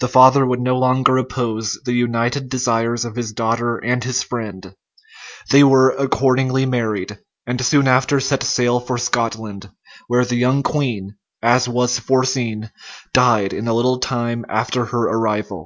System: none